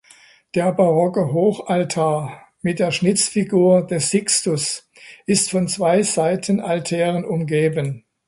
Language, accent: German, Deutschland Deutsch